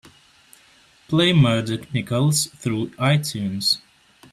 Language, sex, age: English, male, 19-29